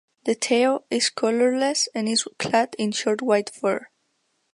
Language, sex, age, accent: English, female, under 19, United States English